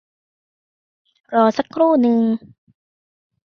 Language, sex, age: Thai, female, under 19